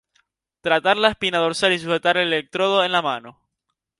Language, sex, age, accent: Spanish, male, 19-29, España: Islas Canarias